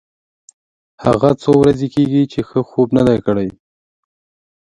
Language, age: Pashto, 19-29